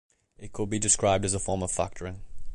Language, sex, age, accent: English, male, under 19, England English